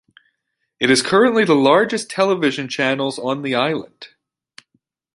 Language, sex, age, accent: English, male, 19-29, United States English